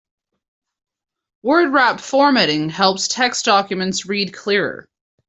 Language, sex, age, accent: English, female, 19-29, Canadian English